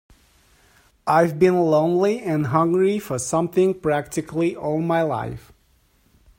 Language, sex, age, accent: English, male, 40-49, England English